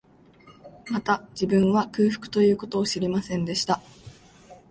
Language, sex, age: Japanese, female, 19-29